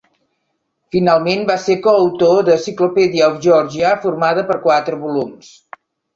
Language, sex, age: Catalan, female, 60-69